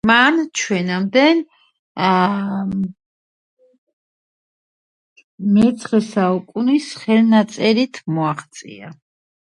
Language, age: Georgian, 40-49